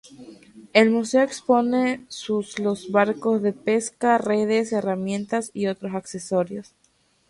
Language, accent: Spanish, Andino-Pacífico: Colombia, Perú, Ecuador, oeste de Bolivia y Venezuela andina